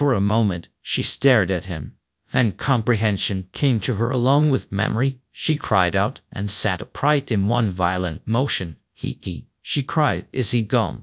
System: TTS, GradTTS